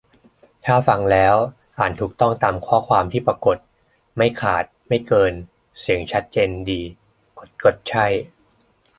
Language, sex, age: Thai, male, 30-39